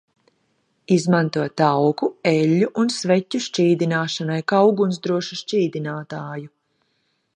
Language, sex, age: Latvian, female, 40-49